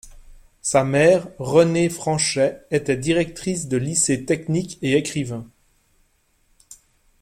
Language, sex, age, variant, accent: French, male, 40-49, Français d'Europe, Français de Suisse